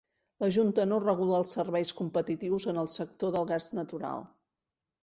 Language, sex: Catalan, female